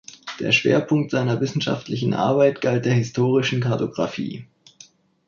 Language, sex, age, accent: German, male, 19-29, Deutschland Deutsch